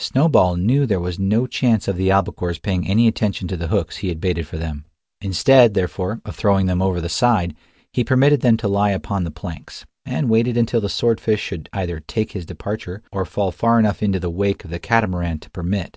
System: none